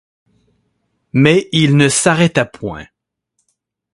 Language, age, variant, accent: French, 40-49, Français d'Amérique du Nord, Français du Canada